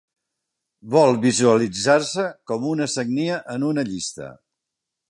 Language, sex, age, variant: Catalan, male, 70-79, Central